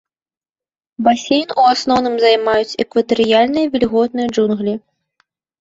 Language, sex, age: Belarusian, female, 19-29